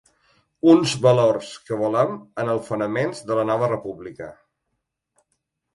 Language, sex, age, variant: Catalan, male, 40-49, Balear